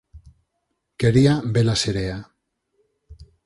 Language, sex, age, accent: Galician, male, 40-49, Normativo (estándar)